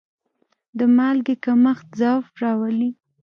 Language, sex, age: Pashto, female, 19-29